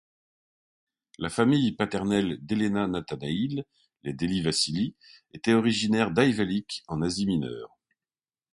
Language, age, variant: French, 50-59, Français de métropole